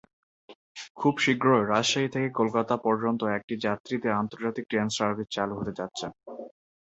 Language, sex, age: Bengali, male, under 19